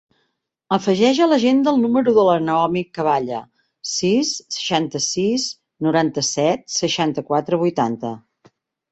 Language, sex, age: Catalan, female, 60-69